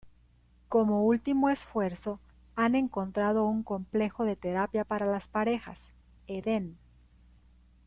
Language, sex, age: Spanish, female, 40-49